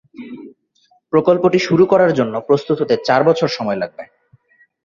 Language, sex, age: Bengali, male, 19-29